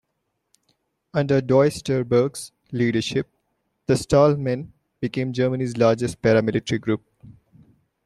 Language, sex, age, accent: English, male, 19-29, India and South Asia (India, Pakistan, Sri Lanka)